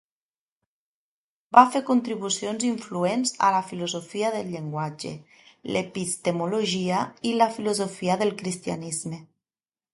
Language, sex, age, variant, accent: Catalan, female, 30-39, Nord-Occidental, nord-occidental